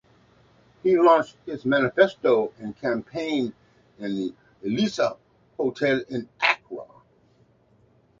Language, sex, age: English, male, 60-69